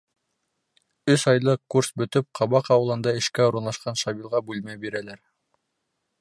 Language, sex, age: Bashkir, male, 19-29